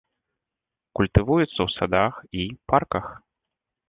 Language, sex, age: Belarusian, male, 19-29